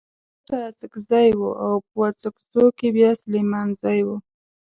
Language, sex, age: Pashto, female, 19-29